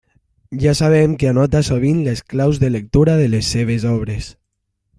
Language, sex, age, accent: Catalan, male, under 19, valencià